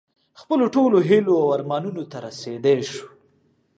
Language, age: Pashto, 30-39